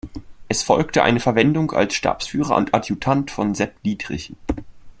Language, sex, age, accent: German, male, under 19, Deutschland Deutsch